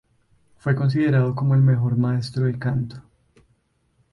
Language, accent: Spanish, Caribe: Cuba, Venezuela, Puerto Rico, República Dominicana, Panamá, Colombia caribeña, México caribeño, Costa del golfo de México